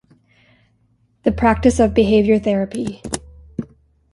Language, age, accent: English, 19-29, United States English